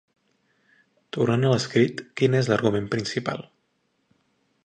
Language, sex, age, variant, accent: Catalan, male, 19-29, Central, central